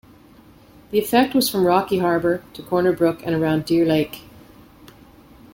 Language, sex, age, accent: English, female, 50-59, Canadian English